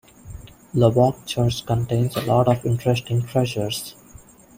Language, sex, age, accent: English, male, 19-29, India and South Asia (India, Pakistan, Sri Lanka)